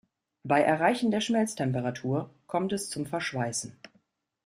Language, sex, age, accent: German, female, 40-49, Deutschland Deutsch